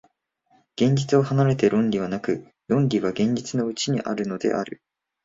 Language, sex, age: Japanese, male, 19-29